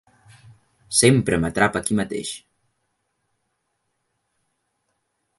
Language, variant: Catalan, Central